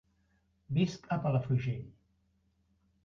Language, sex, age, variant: Catalan, male, 60-69, Central